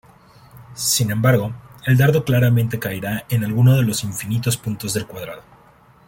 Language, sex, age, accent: Spanish, male, 30-39, México